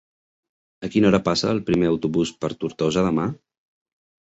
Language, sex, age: Catalan, male, 40-49